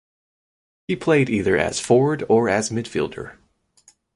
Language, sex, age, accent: English, male, 19-29, United States English